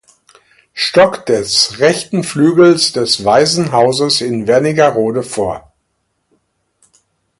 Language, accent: German, Deutschland Deutsch